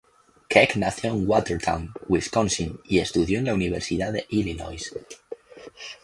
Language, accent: Spanish, España: Centro-Sur peninsular (Madrid, Toledo, Castilla-La Mancha)